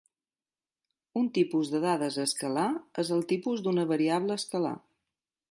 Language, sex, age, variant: Catalan, female, 50-59, Balear